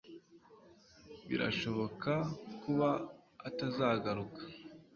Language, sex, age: Kinyarwanda, male, 30-39